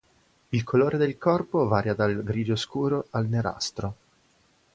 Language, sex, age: Italian, male, 19-29